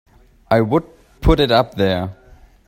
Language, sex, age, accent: English, male, 19-29, United States English